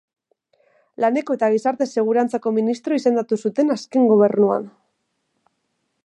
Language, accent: Basque, Mendebalekoa (Araba, Bizkaia, Gipuzkoako mendebaleko herri batzuk)